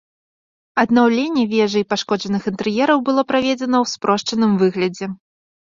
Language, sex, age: Belarusian, female, 19-29